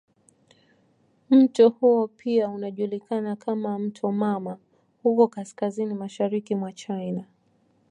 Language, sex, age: Swahili, female, 19-29